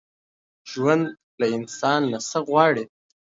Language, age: Pashto, 19-29